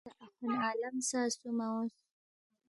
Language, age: Balti, 19-29